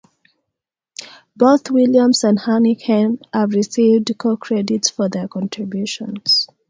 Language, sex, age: English, female, 19-29